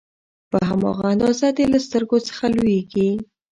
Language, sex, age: Pashto, female, 40-49